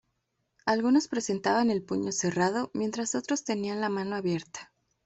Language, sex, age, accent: Spanish, female, 19-29, México